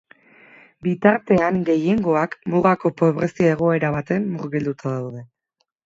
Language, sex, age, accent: Basque, female, 30-39, Erdialdekoa edo Nafarra (Gipuzkoa, Nafarroa)